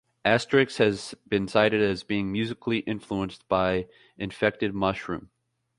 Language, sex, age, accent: English, male, 19-29, United States English